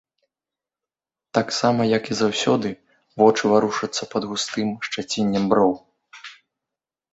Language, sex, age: Belarusian, male, 30-39